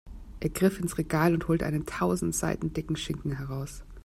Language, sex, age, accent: German, female, 30-39, Österreichisches Deutsch